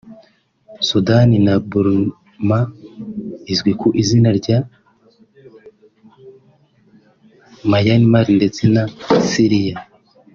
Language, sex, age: Kinyarwanda, male, 19-29